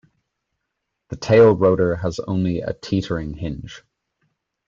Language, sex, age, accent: English, male, 19-29, Irish English